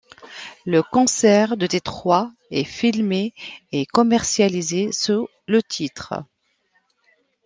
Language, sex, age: French, female, 40-49